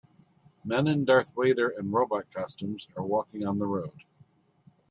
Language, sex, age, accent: English, male, 50-59, United States English